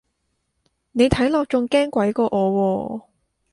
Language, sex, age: Cantonese, female, 19-29